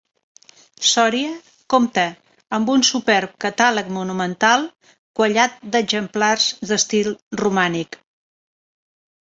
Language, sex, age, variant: Catalan, female, 50-59, Central